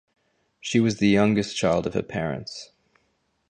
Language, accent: English, Australian English